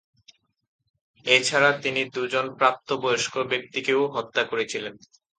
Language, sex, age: Bengali, male, 19-29